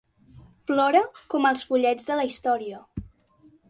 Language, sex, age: Catalan, female, under 19